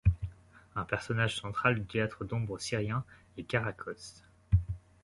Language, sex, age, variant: French, male, 19-29, Français de métropole